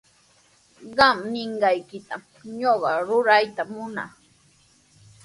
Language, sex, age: Sihuas Ancash Quechua, female, 19-29